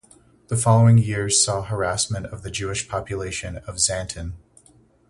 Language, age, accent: English, 30-39, United States English